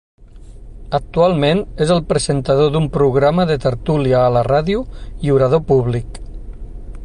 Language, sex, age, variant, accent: Catalan, male, 60-69, Nord-Occidental, nord-occidental